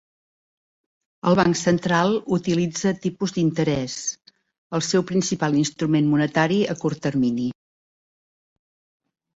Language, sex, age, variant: Catalan, female, 60-69, Central